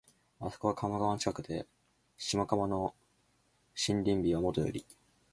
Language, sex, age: Japanese, male, 19-29